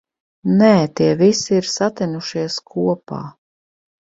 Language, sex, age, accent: Latvian, female, 50-59, Riga